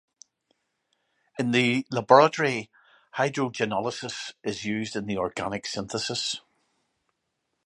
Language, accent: English, Irish English